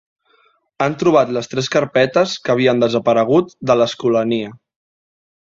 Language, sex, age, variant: Catalan, male, 19-29, Central